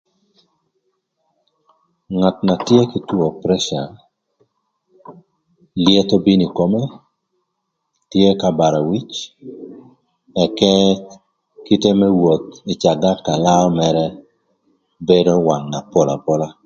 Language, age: Thur, 40-49